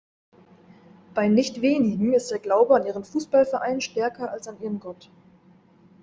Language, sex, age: German, female, 19-29